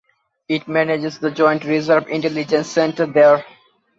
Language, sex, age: English, male, 19-29